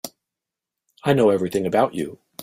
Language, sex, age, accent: English, male, 40-49, United States English